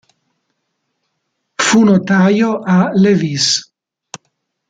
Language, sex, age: Italian, male, 60-69